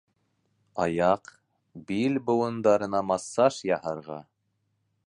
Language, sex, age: Bashkir, male, 19-29